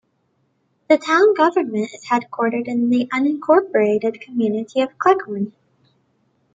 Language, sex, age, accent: English, female, 19-29, United States English